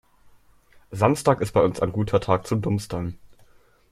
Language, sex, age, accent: German, male, under 19, Deutschland Deutsch